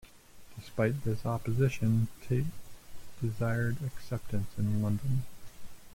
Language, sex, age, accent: English, male, 30-39, United States English